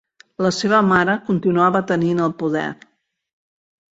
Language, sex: Catalan, female